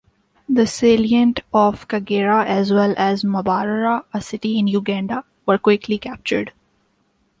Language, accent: English, India and South Asia (India, Pakistan, Sri Lanka)